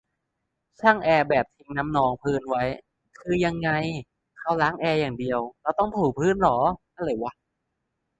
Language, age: Thai, 19-29